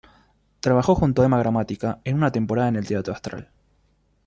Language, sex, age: Spanish, male, 19-29